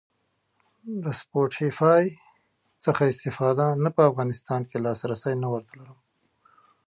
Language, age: Pashto, 30-39